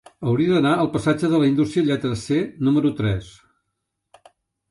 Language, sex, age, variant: Catalan, male, 60-69, Central